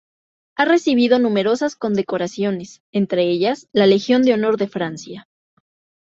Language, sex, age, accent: Spanish, female, 19-29, México